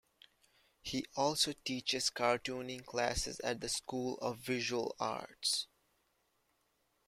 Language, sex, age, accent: English, male, 19-29, West Indies and Bermuda (Bahamas, Bermuda, Jamaica, Trinidad)